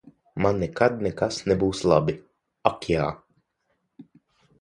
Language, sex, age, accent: Latvian, male, under 19, Vidus dialekts